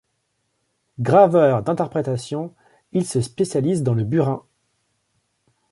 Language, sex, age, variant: French, male, 40-49, Français de métropole